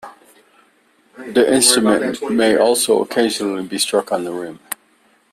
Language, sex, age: English, male, 60-69